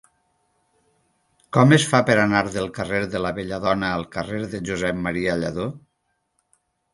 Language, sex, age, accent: Catalan, male, 50-59, valencià